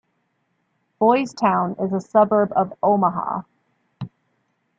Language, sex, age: English, female, 19-29